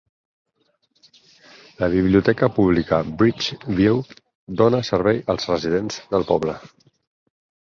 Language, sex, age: Catalan, male, 40-49